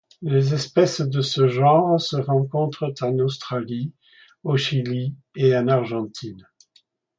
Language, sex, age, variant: French, male, 60-69, Français de métropole